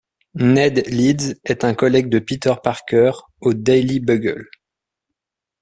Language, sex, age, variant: French, male, 30-39, Français de métropole